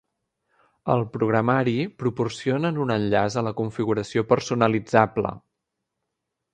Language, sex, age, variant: Catalan, male, 19-29, Central